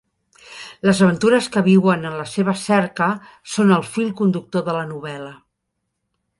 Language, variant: Catalan, Central